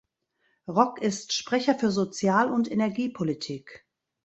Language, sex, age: German, female, 60-69